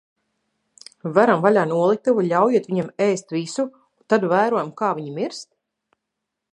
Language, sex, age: Latvian, female, 40-49